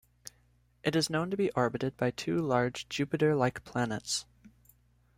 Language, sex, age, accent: English, male, 19-29, United States English